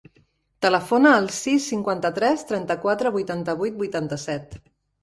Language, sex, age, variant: Catalan, female, 40-49, Central